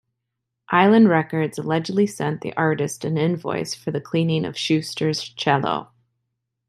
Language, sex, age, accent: English, female, 30-39, United States English